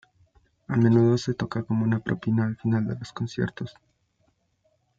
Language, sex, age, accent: Spanish, male, 19-29, Andino-Pacífico: Colombia, Perú, Ecuador, oeste de Bolivia y Venezuela andina